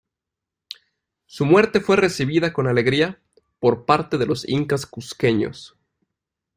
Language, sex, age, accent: Spanish, male, 19-29, México